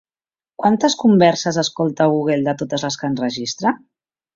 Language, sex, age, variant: Catalan, female, 40-49, Central